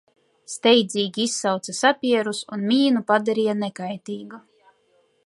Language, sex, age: Latvian, female, 19-29